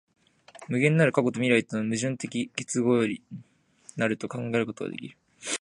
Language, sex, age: Japanese, male, 19-29